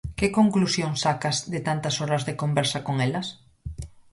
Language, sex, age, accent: Galician, female, 30-39, Normativo (estándar)